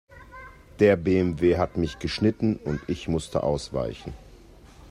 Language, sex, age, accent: German, male, 40-49, Deutschland Deutsch